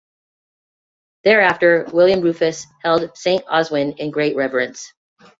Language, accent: English, United States English